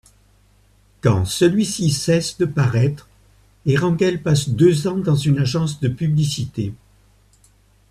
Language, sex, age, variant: French, male, 70-79, Français de métropole